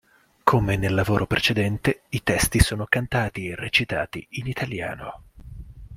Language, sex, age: Italian, male, 19-29